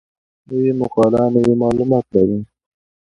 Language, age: Pashto, 19-29